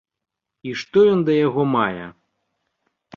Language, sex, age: Belarusian, male, 30-39